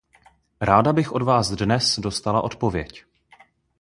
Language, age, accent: Czech, 19-29, pražský